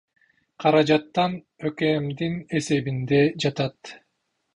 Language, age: Kyrgyz, 40-49